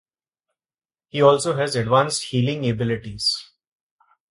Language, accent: English, India and South Asia (India, Pakistan, Sri Lanka)